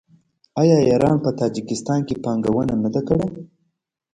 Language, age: Pashto, 19-29